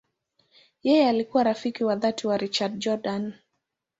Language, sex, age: Swahili, female, 19-29